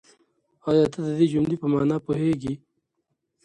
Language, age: Pashto, 30-39